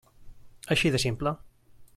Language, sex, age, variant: Catalan, male, 40-49, Central